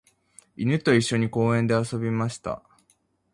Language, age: Japanese, 19-29